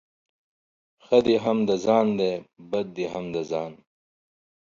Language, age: Pashto, 30-39